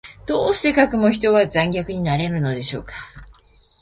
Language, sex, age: Japanese, female, 50-59